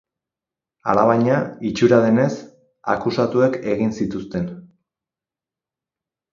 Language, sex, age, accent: Basque, male, 19-29, Erdialdekoa edo Nafarra (Gipuzkoa, Nafarroa)